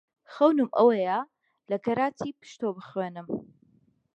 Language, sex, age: Central Kurdish, female, 30-39